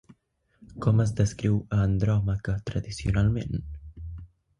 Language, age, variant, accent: Catalan, under 19, Central, central